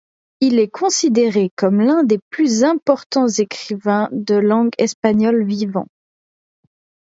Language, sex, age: French, female, 19-29